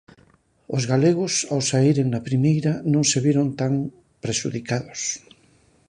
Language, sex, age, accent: Galician, male, 50-59, Atlántico (seseo e gheada)